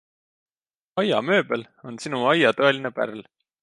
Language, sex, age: Estonian, male, 19-29